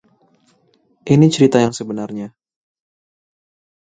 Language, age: Indonesian, 19-29